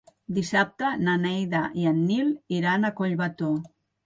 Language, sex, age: Catalan, female, 60-69